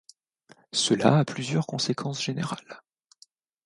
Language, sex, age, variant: French, male, 19-29, Français de métropole